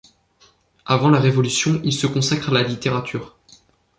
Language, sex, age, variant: French, male, 19-29, Français de métropole